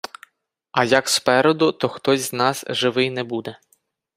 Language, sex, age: Ukrainian, male, 30-39